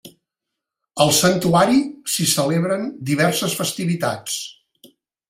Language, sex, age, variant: Catalan, male, 60-69, Central